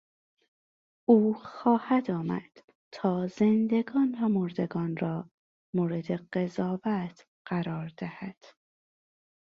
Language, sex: Persian, female